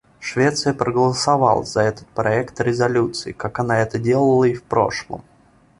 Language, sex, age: Russian, male, 19-29